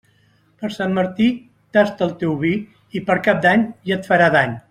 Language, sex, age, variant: Catalan, male, 60-69, Central